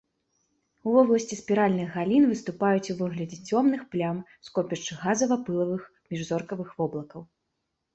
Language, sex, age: Belarusian, female, 19-29